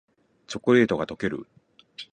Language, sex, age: Japanese, male, 40-49